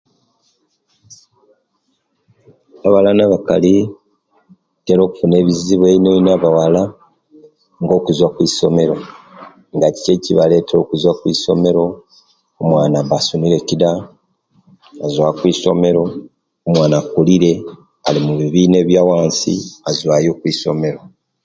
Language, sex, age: Kenyi, male, 40-49